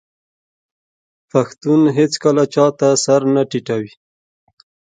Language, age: Pashto, 19-29